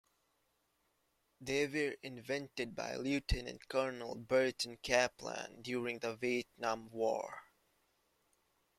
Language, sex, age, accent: English, male, 19-29, West Indies and Bermuda (Bahamas, Bermuda, Jamaica, Trinidad)